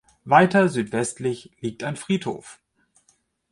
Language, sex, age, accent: German, male, 50-59, Deutschland Deutsch